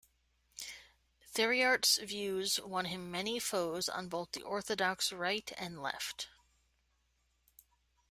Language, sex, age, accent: English, female, 30-39, United States English